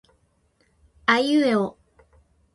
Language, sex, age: Japanese, female, 19-29